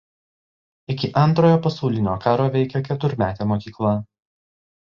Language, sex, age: Lithuanian, male, 19-29